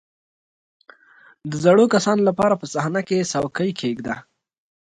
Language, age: Pashto, 19-29